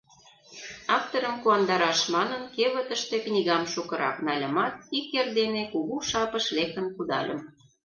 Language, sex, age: Mari, female, 40-49